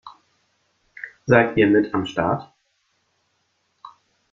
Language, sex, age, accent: German, male, 19-29, Deutschland Deutsch